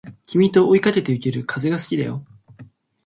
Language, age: Japanese, 19-29